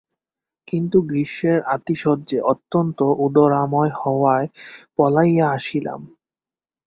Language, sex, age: Bengali, male, 19-29